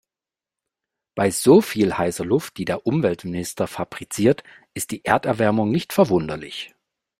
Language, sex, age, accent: German, male, 30-39, Deutschland Deutsch